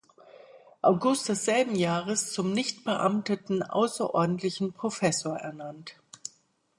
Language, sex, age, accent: German, female, 50-59, Deutschland Deutsch